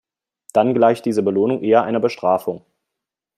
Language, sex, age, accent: German, male, 30-39, Deutschland Deutsch